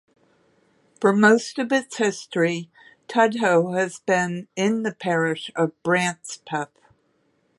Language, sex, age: English, female, 60-69